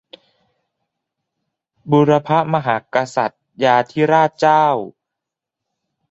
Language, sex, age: Thai, male, 19-29